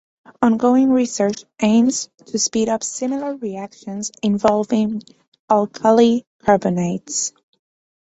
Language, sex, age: English, female, 19-29